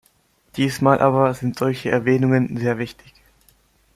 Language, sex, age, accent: German, male, under 19, Deutschland Deutsch